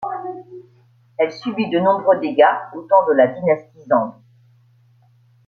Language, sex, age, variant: French, female, 50-59, Français de métropole